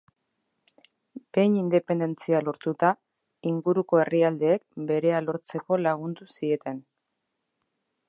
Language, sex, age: Basque, female, 30-39